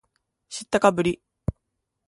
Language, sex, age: Japanese, female, 19-29